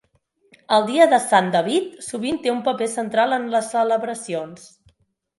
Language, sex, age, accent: Catalan, female, 30-39, Oriental